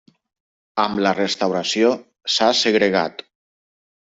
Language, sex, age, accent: Catalan, male, 30-39, valencià